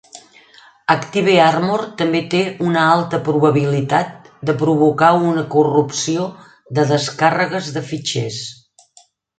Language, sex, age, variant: Catalan, female, 60-69, Central